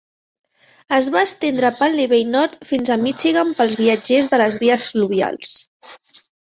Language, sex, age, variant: Catalan, female, 19-29, Central